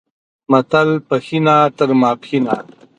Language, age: Pashto, 40-49